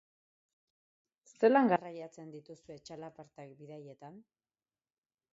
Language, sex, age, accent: Basque, female, 40-49, Erdialdekoa edo Nafarra (Gipuzkoa, Nafarroa)